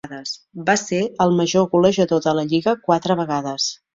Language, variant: Catalan, Central